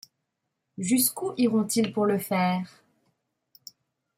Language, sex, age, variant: French, female, 30-39, Français de métropole